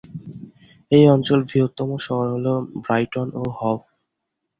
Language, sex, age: Bengali, male, 19-29